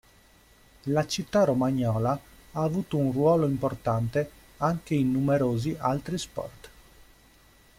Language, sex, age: Italian, male, 30-39